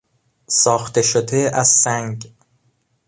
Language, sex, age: Persian, male, 19-29